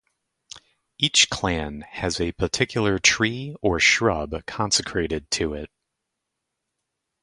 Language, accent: English, United States English